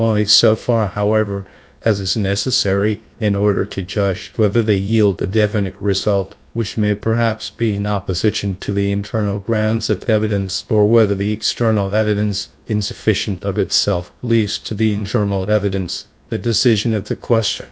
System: TTS, GlowTTS